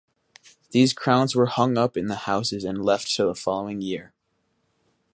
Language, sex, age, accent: English, male, under 19, United States English